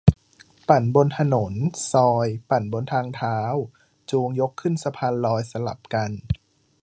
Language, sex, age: Thai, male, 19-29